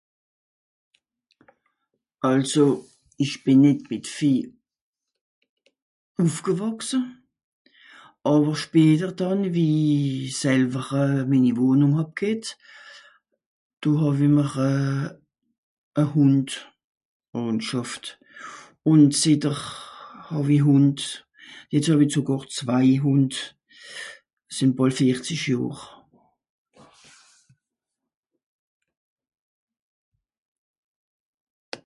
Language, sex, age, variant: Swiss German, female, 60-69, Nordniederàlemmànisch (Rishoffe, Zàwere, Bùsswìller, Hawenau, Brüemt, Stroossbùri, Molse, Dàmbàch, Schlettstàtt, Pfàlzbùri usw.)